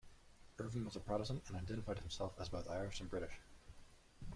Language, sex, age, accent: English, male, 19-29, United States English